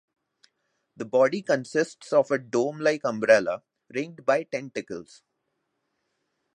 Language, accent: English, India and South Asia (India, Pakistan, Sri Lanka)